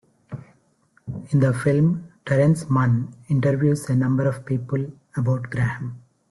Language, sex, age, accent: English, male, 50-59, India and South Asia (India, Pakistan, Sri Lanka)